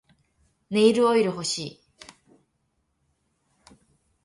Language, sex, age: Japanese, female, 19-29